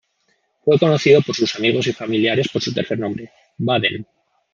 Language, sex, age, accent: Spanish, male, 19-29, España: Centro-Sur peninsular (Madrid, Toledo, Castilla-La Mancha)